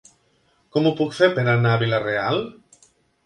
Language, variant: Catalan, Nord-Occidental